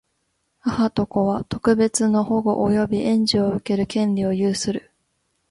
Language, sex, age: Japanese, female, 19-29